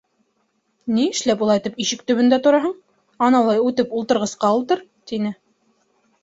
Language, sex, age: Bashkir, female, 19-29